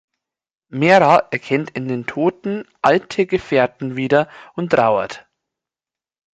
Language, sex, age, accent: German, male, 30-39, Deutschland Deutsch